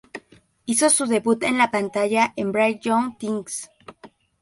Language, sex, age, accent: Spanish, female, 19-29, México